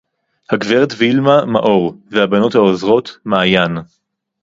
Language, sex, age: Hebrew, male, 19-29